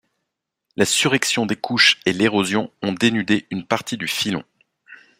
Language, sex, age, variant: French, male, 40-49, Français de métropole